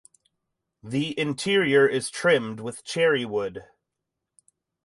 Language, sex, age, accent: English, male, 30-39, United States English